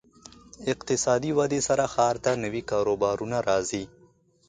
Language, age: Pashto, 19-29